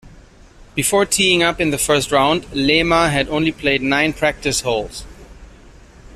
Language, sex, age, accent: English, male, 30-39, Singaporean English